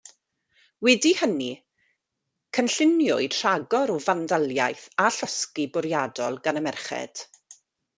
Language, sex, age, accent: Welsh, female, 40-49, Y Deyrnas Unedig Cymraeg